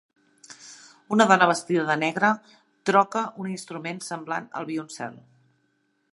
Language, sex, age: Catalan, female, 40-49